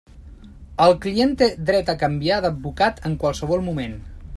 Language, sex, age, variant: Catalan, male, 40-49, Central